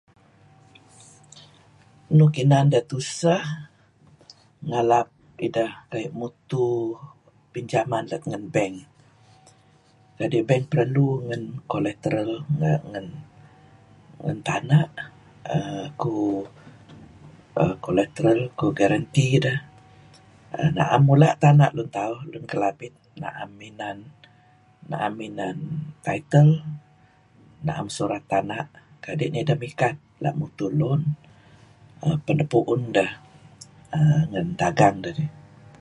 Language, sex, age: Kelabit, female, 60-69